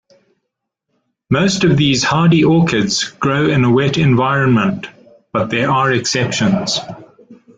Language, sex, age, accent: English, male, 60-69, Southern African (South Africa, Zimbabwe, Namibia)